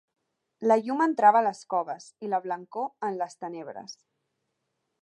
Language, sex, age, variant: Catalan, female, under 19, Central